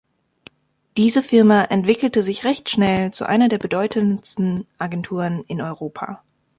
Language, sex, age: German, female, 19-29